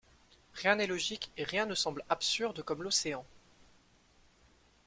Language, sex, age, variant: French, male, 19-29, Français de métropole